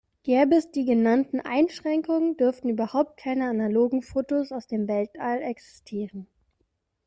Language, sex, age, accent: German, female, 30-39, Deutschland Deutsch